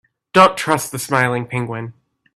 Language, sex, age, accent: English, male, 19-29, United States English